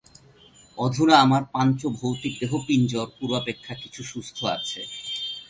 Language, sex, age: Bengali, male, 30-39